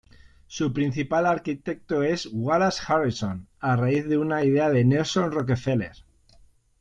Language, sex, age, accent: Spanish, male, 40-49, España: Norte peninsular (Asturias, Castilla y León, Cantabria, País Vasco, Navarra, Aragón, La Rioja, Guadalajara, Cuenca)